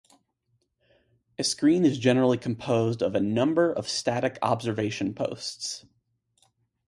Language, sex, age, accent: English, male, 19-29, United States English